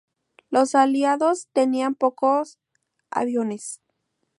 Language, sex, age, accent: Spanish, female, under 19, México